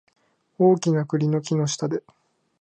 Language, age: Japanese, 19-29